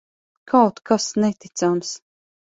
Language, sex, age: Latvian, female, 40-49